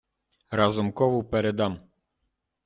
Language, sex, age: Ukrainian, male, 30-39